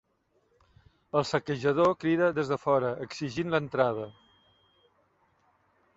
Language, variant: Catalan, Central